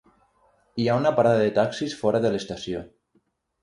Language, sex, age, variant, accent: Catalan, male, 30-39, Nord-Occidental, nord-occidental; Lleidatà